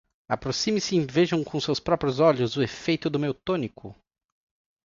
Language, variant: Portuguese, Portuguese (Brasil)